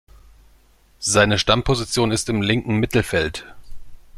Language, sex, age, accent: German, male, 40-49, Deutschland Deutsch